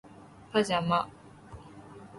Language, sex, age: Japanese, female, under 19